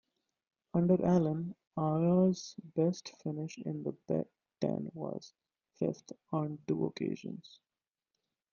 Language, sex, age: English, male, 19-29